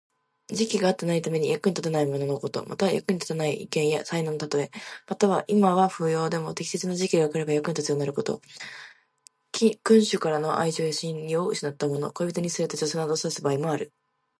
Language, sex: Japanese, female